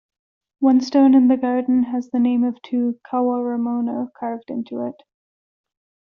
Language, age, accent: English, 19-29, United States English